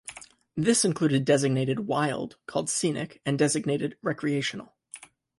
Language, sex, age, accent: English, male, 19-29, United States English